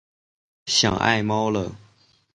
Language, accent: Chinese, 出生地：江苏省